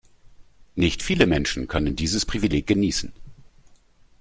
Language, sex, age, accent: German, male, 50-59, Deutschland Deutsch